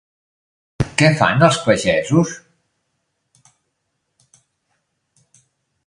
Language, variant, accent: Catalan, Central, central